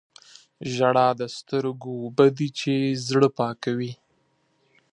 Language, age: Pashto, 19-29